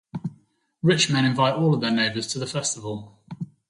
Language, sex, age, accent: English, male, 30-39, England English